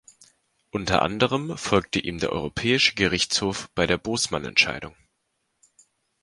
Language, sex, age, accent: German, male, 19-29, Deutschland Deutsch